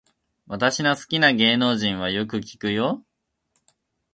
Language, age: Japanese, 19-29